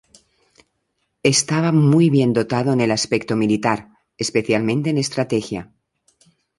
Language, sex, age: Spanish, female, 50-59